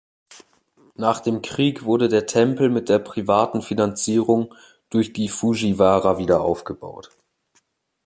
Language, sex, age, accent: German, male, under 19, Deutschland Deutsch